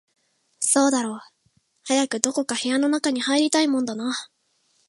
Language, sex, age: Japanese, female, 19-29